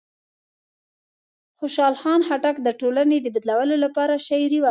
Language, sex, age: Pashto, female, 30-39